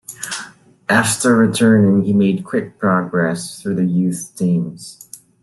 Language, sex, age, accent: English, female, 19-29, Filipino